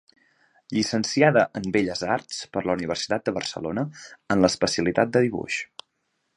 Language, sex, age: Catalan, male, 19-29